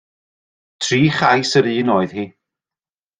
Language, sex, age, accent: Welsh, male, 40-49, Y Deyrnas Unedig Cymraeg